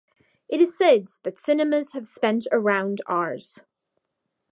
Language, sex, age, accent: English, female, under 19, Irish English